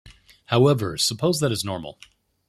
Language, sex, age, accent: English, male, 19-29, United States English